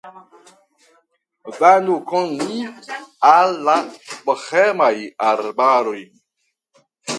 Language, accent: Esperanto, Internacia